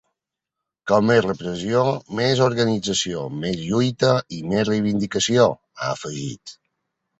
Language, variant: Catalan, Balear